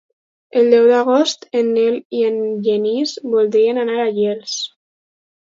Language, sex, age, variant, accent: Catalan, female, under 19, Alacantí, valencià